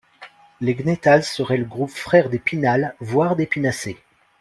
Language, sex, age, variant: French, male, 30-39, Français de métropole